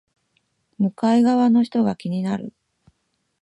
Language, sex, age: Japanese, female, 40-49